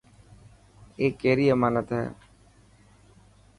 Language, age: Dhatki, 30-39